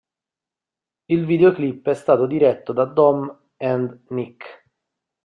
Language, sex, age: Italian, male, 30-39